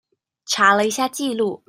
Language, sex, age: Chinese, female, 19-29